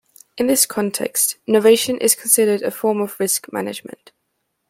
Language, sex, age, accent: English, female, under 19, England English